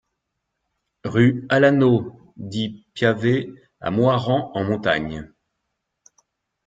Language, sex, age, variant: French, male, 40-49, Français de métropole